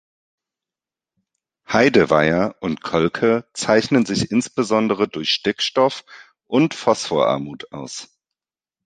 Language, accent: German, Deutschland Deutsch